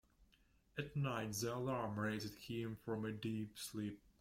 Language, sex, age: English, male, 19-29